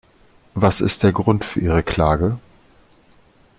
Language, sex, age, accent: German, male, 40-49, Deutschland Deutsch